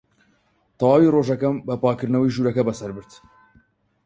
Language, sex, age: Central Kurdish, male, 19-29